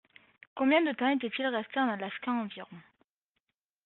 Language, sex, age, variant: French, male, 19-29, Français de métropole